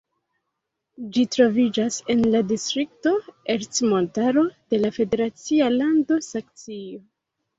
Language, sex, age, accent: Esperanto, female, 19-29, Internacia